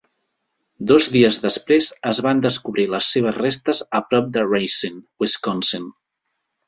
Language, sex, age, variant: Catalan, male, 30-39, Central